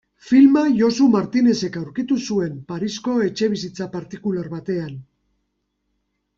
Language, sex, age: Basque, male, 50-59